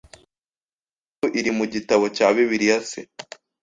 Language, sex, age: Kinyarwanda, male, under 19